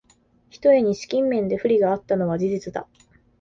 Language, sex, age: Japanese, female, 19-29